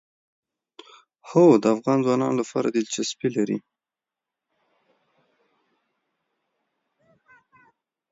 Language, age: Pashto, 19-29